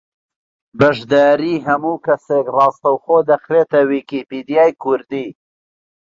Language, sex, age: Central Kurdish, male, 30-39